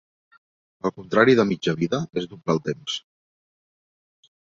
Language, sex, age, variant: Catalan, male, 40-49, Central